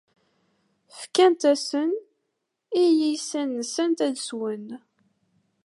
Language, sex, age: Kabyle, female, 19-29